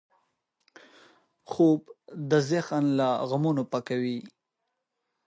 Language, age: Pashto, 19-29